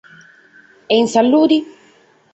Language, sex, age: Sardinian, female, 30-39